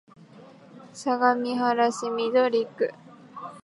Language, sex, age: Japanese, female, 19-29